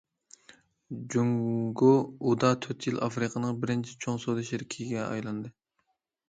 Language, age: Uyghur, 19-29